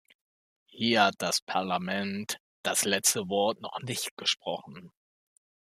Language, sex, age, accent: German, male, 30-39, Deutschland Deutsch